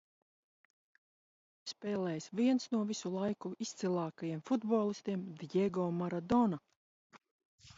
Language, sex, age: Latvian, female, 40-49